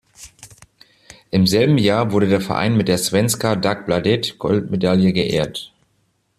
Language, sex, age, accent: German, male, 40-49, Deutschland Deutsch